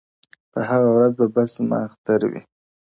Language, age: Pashto, 19-29